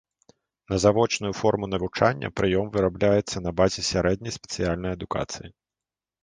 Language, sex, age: Belarusian, male, 30-39